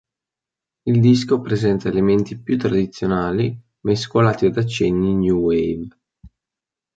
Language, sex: Italian, male